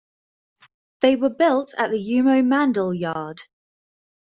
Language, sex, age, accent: English, female, 19-29, England English